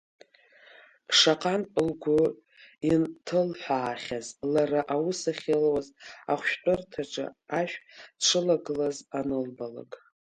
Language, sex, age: Abkhazian, female, 50-59